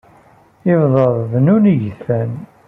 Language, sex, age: Kabyle, male, 40-49